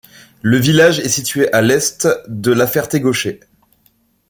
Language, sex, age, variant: French, male, 19-29, Français de métropole